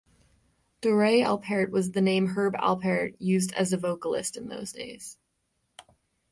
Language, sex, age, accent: English, female, 19-29, United States English; Canadian English